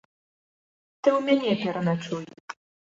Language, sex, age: Belarusian, female, 19-29